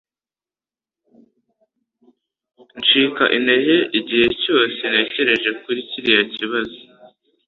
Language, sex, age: Kinyarwanda, male, under 19